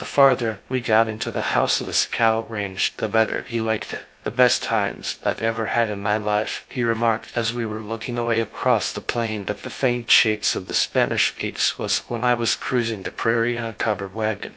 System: TTS, GlowTTS